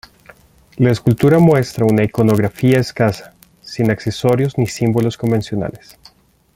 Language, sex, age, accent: Spanish, male, 30-39, Andino-Pacífico: Colombia, Perú, Ecuador, oeste de Bolivia y Venezuela andina